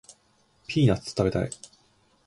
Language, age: Japanese, 19-29